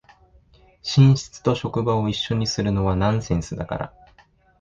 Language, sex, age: Japanese, male, 19-29